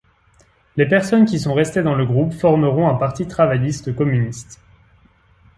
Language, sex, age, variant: French, male, 19-29, Français de métropole